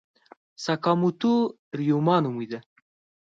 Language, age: Pashto, under 19